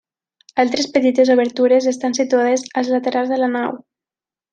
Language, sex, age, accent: Catalan, female, 19-29, valencià